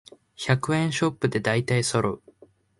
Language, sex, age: Japanese, male, 19-29